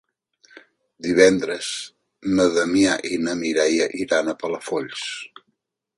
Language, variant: Catalan, Central